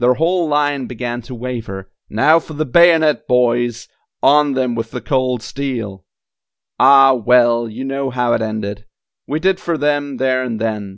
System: none